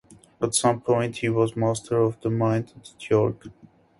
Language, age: English, 19-29